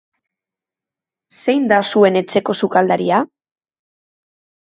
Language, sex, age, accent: Basque, female, 30-39, Mendebalekoa (Araba, Bizkaia, Gipuzkoako mendebaleko herri batzuk)